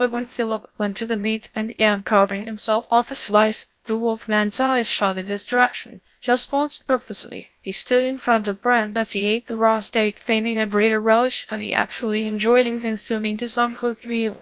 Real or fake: fake